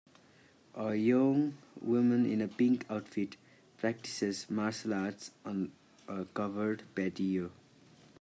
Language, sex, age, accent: English, male, 19-29, India and South Asia (India, Pakistan, Sri Lanka)